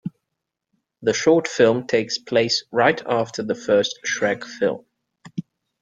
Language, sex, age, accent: English, male, 19-29, England English